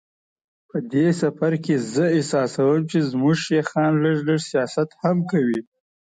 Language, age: Pashto, 19-29